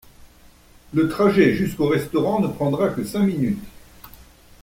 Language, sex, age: French, male, 70-79